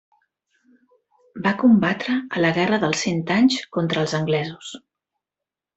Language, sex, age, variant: Catalan, female, 50-59, Central